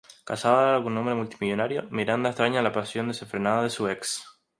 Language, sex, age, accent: Spanish, male, 19-29, España: Islas Canarias